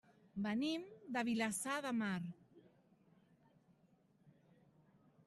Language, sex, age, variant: Catalan, female, 50-59, Central